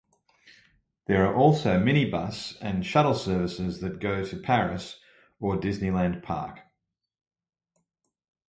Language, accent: English, Australian English